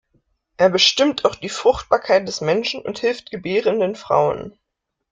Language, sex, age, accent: German, female, 19-29, Deutschland Deutsch